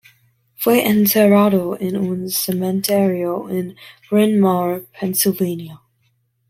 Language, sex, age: Spanish, female, 19-29